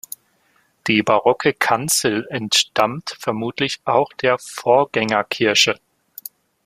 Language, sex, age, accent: German, male, 19-29, Deutschland Deutsch